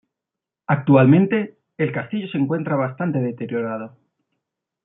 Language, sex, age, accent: Spanish, male, 40-49, España: Norte peninsular (Asturias, Castilla y León, Cantabria, País Vasco, Navarra, Aragón, La Rioja, Guadalajara, Cuenca)